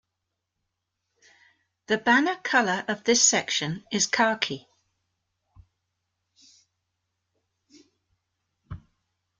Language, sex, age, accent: English, female, 60-69, England English